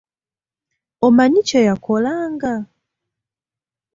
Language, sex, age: Ganda, female, 19-29